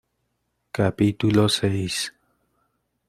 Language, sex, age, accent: Spanish, male, 19-29, Andino-Pacífico: Colombia, Perú, Ecuador, oeste de Bolivia y Venezuela andina